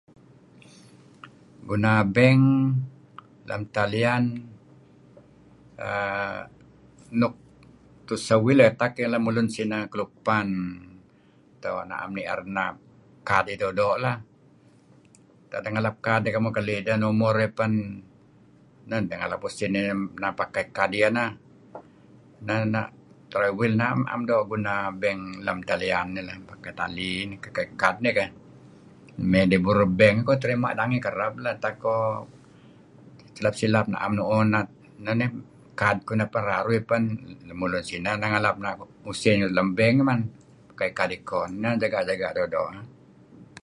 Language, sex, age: Kelabit, male, 70-79